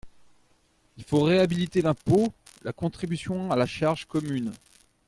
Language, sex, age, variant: French, male, 40-49, Français de métropole